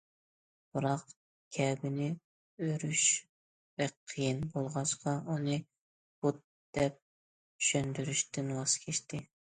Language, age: Uyghur, 19-29